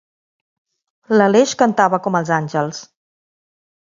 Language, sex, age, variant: Catalan, female, 40-49, Central